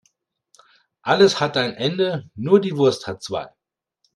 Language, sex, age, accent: German, male, 40-49, Deutschland Deutsch